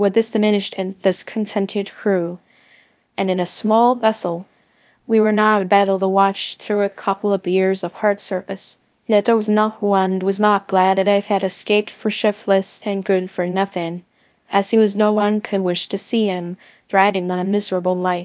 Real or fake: fake